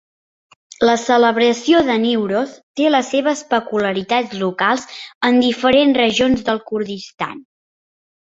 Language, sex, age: Catalan, female, under 19